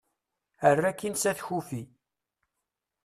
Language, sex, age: Kabyle, male, 30-39